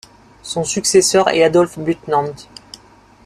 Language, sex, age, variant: French, male, 30-39, Français de métropole